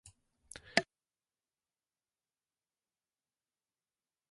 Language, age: Japanese, 50-59